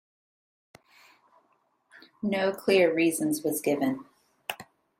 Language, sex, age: English, female, 19-29